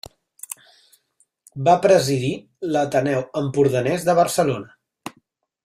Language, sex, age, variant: Catalan, male, 30-39, Central